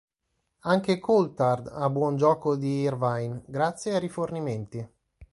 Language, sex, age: Italian, male, 30-39